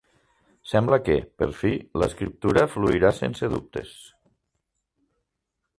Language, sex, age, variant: Catalan, male, 40-49, Central